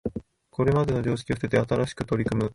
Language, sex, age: Japanese, male, 19-29